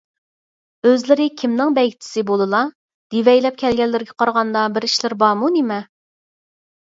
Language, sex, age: Uyghur, female, 30-39